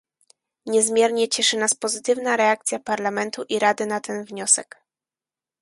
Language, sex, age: Polish, female, 19-29